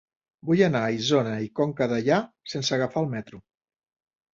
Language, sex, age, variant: Catalan, male, 60-69, Central